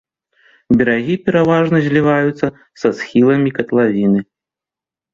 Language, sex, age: Belarusian, male, 30-39